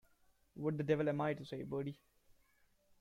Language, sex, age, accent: English, male, 19-29, India and South Asia (India, Pakistan, Sri Lanka)